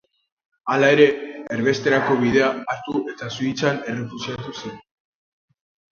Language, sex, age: Basque, female, 30-39